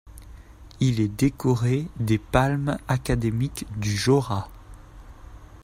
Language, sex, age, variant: French, male, 19-29, Français de métropole